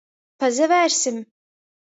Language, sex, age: Latgalian, female, 19-29